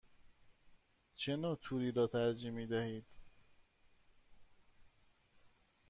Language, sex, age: Persian, male, 30-39